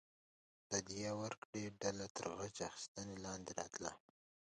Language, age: Pashto, 19-29